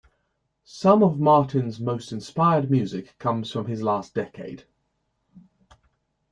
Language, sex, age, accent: English, male, 30-39, England English